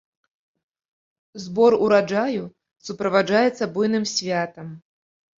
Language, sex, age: Belarusian, female, 30-39